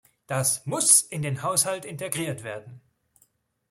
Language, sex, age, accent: German, male, 19-29, Schweizerdeutsch